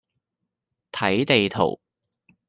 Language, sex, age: Cantonese, male, 19-29